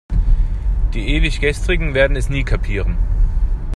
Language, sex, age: German, male, 30-39